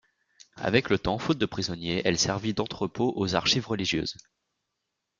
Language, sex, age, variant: French, male, under 19, Français de métropole